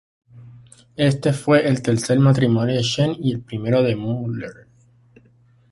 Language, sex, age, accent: Spanish, male, 30-39, América central